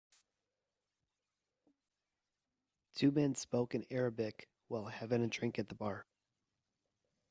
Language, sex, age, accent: English, male, 30-39, United States English